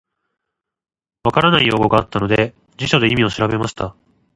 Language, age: Japanese, 19-29